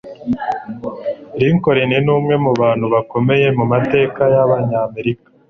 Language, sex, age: Kinyarwanda, male, 19-29